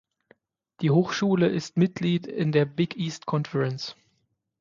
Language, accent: German, Deutschland Deutsch